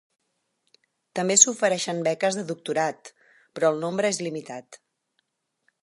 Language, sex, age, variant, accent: Catalan, female, 50-59, Central, central